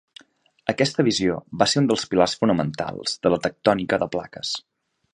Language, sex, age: Catalan, male, 19-29